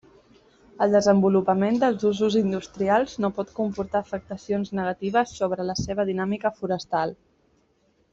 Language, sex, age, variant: Catalan, female, 19-29, Central